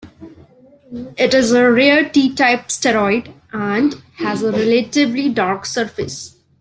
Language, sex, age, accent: English, female, 19-29, India and South Asia (India, Pakistan, Sri Lanka)